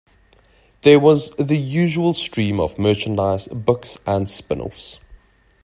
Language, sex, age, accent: English, male, 30-39, Southern African (South Africa, Zimbabwe, Namibia)